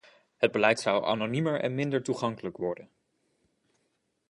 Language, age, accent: Dutch, 19-29, Nederlands Nederlands